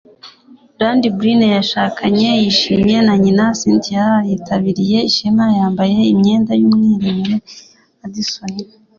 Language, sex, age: Kinyarwanda, female, under 19